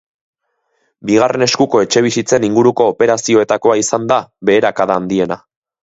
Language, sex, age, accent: Basque, male, 30-39, Mendebalekoa (Araba, Bizkaia, Gipuzkoako mendebaleko herri batzuk)